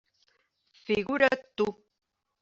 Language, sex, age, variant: Catalan, female, 60-69, Balear